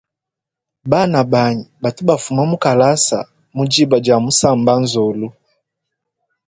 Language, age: Luba-Lulua, 19-29